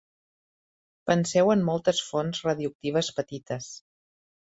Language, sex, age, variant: Catalan, female, 50-59, Central